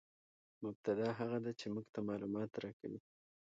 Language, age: Pashto, 19-29